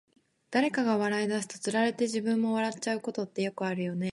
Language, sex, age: Japanese, female, 19-29